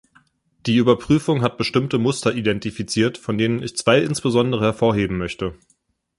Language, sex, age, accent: German, male, 19-29, Deutschland Deutsch